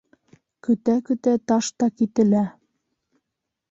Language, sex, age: Bashkir, female, 19-29